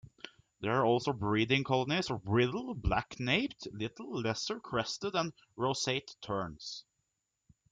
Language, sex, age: English, male, 19-29